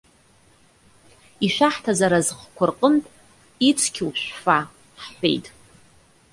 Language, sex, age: Abkhazian, female, 30-39